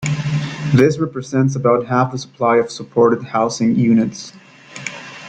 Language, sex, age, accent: English, male, 19-29, United States English